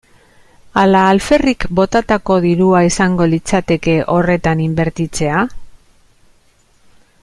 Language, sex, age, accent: Basque, female, 40-49, Mendebalekoa (Araba, Bizkaia, Gipuzkoako mendebaleko herri batzuk)